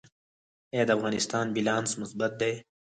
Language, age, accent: Pashto, 19-29, پکتیا ولایت، احمدزی